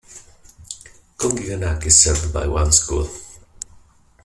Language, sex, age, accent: English, male, 50-59, England English